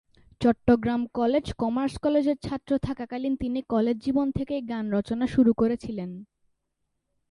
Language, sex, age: Bengali, male, under 19